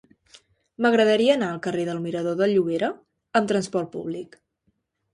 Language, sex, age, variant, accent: Catalan, female, 19-29, Central, septentrional